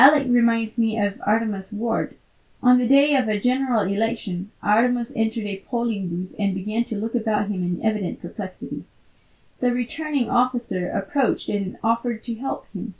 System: none